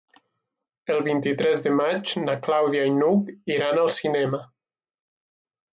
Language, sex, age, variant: Catalan, male, 19-29, Nord-Occidental